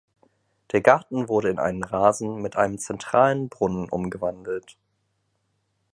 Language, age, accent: German, 19-29, Deutschland Deutsch